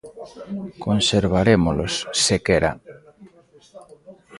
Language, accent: Galician, Oriental (común en zona oriental)